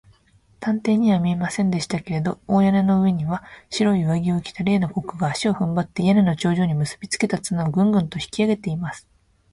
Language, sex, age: Japanese, female, 19-29